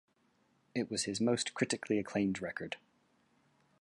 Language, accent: English, Scottish English